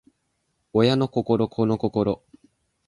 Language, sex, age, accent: Japanese, male, 19-29, 標準語